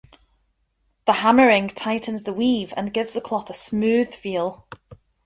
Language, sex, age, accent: English, female, 19-29, Scottish English